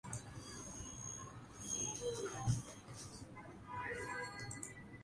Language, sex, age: Bengali, male, 19-29